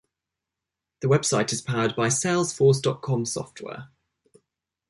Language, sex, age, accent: English, male, 19-29, England English